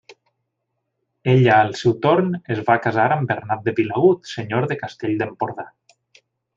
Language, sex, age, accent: Catalan, male, 40-49, valencià